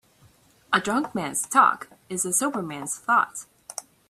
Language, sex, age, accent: English, female, 19-29, United States English